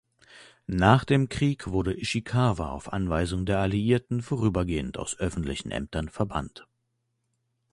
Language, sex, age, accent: German, male, 19-29, Deutschland Deutsch